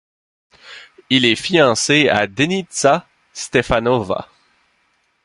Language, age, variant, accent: French, 19-29, Français d'Amérique du Nord, Français du Canada